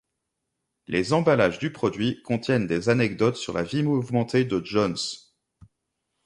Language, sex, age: French, male, 30-39